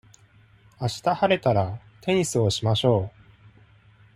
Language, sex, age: Japanese, male, 30-39